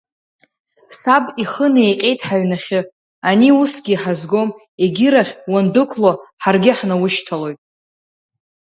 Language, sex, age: Abkhazian, female, under 19